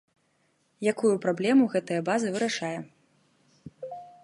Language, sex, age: Belarusian, female, 19-29